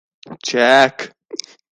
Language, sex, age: Urdu, female, 19-29